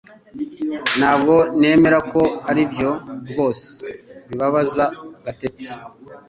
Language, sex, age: Kinyarwanda, male, 40-49